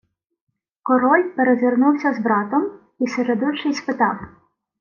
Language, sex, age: Ukrainian, female, 19-29